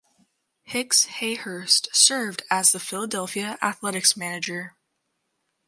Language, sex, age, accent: English, female, under 19, United States English